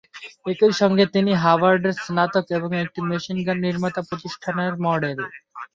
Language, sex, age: Bengali, male, 19-29